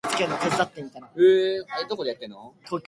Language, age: Japanese, 19-29